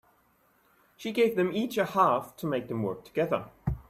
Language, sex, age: English, male, 19-29